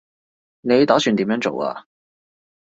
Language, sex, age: Cantonese, male, 19-29